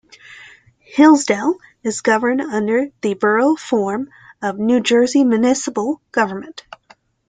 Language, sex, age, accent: English, female, 19-29, United States English